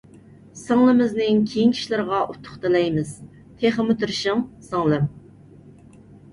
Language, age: Uyghur, 30-39